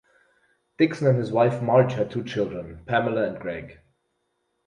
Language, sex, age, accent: English, male, 19-29, German